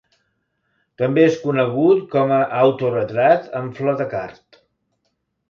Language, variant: Catalan, Central